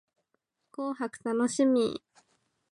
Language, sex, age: Japanese, female, under 19